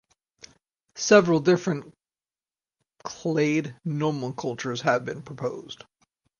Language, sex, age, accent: English, male, 30-39, United States English